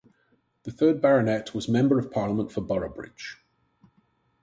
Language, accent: English, England English